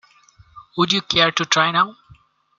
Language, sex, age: English, male, 19-29